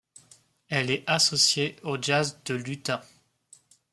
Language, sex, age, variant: French, male, 19-29, Français de métropole